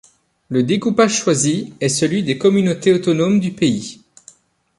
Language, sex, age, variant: French, male, 40-49, Français de métropole